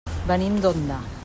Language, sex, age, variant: Catalan, female, 50-59, Central